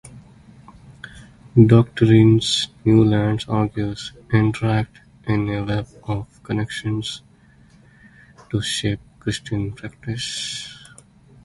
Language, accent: English, India and South Asia (India, Pakistan, Sri Lanka)